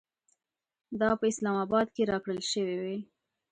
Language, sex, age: Pashto, female, 19-29